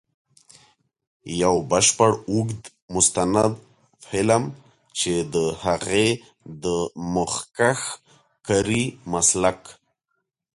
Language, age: Pashto, 30-39